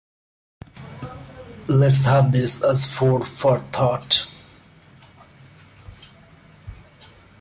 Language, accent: English, India and South Asia (India, Pakistan, Sri Lanka)